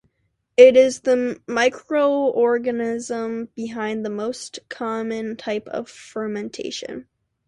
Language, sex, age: English, female, under 19